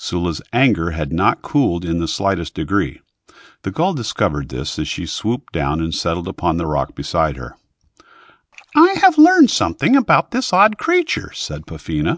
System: none